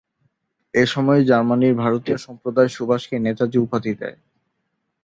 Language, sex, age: Bengali, male, 19-29